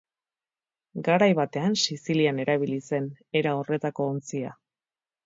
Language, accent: Basque, Erdialdekoa edo Nafarra (Gipuzkoa, Nafarroa)